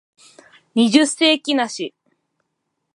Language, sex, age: Japanese, female, 19-29